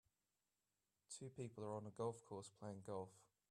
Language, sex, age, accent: English, male, 19-29, England English